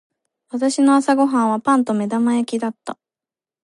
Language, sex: Japanese, female